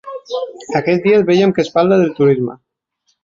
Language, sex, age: Catalan, male, 40-49